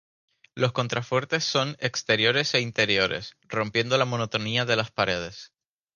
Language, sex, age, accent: Spanish, male, 19-29, España: Islas Canarias